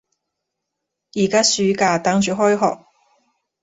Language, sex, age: Cantonese, female, 19-29